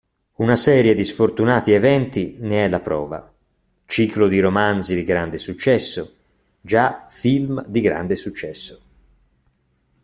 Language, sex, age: Italian, male, 40-49